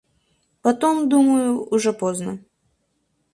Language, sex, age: Russian, female, 19-29